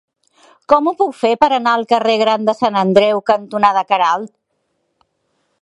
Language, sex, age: Catalan, female, 50-59